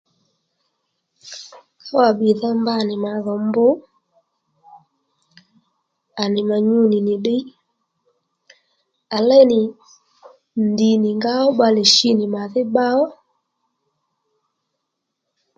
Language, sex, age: Lendu, female, 30-39